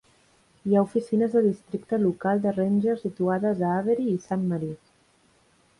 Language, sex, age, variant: Catalan, female, 19-29, Central